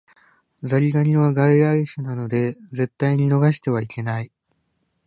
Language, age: Japanese, 19-29